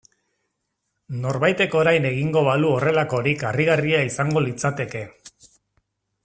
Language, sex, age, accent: Basque, male, 40-49, Erdialdekoa edo Nafarra (Gipuzkoa, Nafarroa)